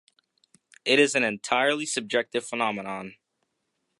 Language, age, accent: English, under 19, United States English